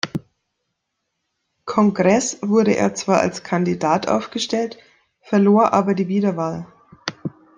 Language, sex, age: German, female, 30-39